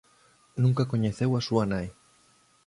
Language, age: Galician, 30-39